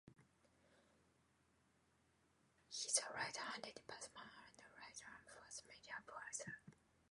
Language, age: English, 19-29